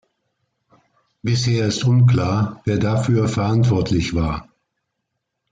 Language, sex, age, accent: German, male, 60-69, Deutschland Deutsch